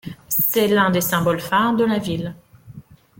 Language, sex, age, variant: French, female, 40-49, Français de métropole